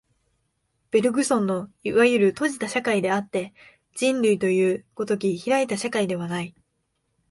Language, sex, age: Japanese, female, 19-29